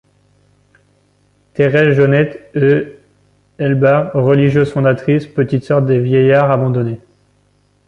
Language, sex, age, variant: French, male, 19-29, Français de métropole